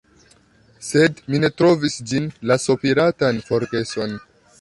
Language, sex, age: Esperanto, male, 19-29